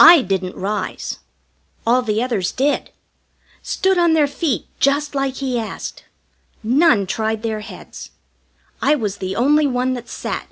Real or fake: real